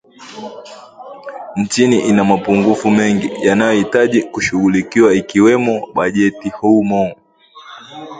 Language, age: Swahili, 19-29